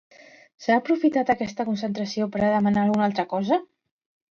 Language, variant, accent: Catalan, Central, central